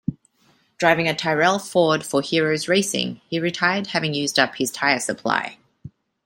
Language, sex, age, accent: English, female, 30-39, Australian English